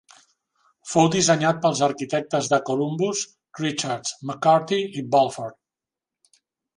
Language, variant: Catalan, Central